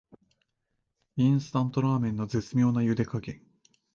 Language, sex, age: Japanese, male, 19-29